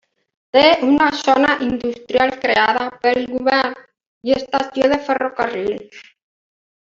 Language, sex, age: Catalan, female, 40-49